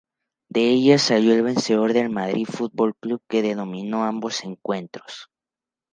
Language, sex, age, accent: Spanish, male, under 19, México